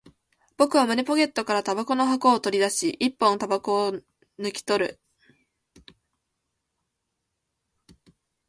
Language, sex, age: Japanese, female, 19-29